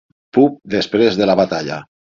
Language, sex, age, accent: Catalan, male, 50-59, valencià